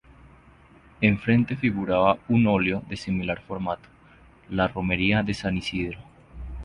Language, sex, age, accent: Spanish, male, 19-29, Andino-Pacífico: Colombia, Perú, Ecuador, oeste de Bolivia y Venezuela andina